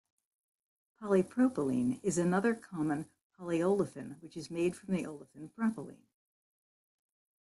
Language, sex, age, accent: English, female, 70-79, United States English